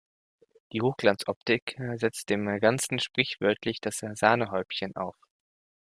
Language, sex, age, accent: German, male, 19-29, Deutschland Deutsch